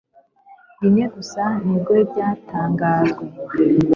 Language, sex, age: Kinyarwanda, female, 19-29